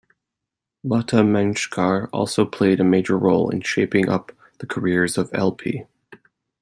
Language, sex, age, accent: English, male, 30-39, United States English